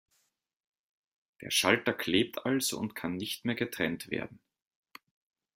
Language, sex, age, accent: German, male, 30-39, Österreichisches Deutsch